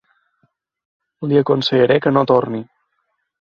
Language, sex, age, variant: Catalan, male, 19-29, Balear